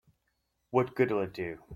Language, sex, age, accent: English, male, 40-49, England English